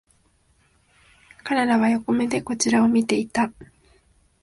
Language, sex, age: Japanese, female, 19-29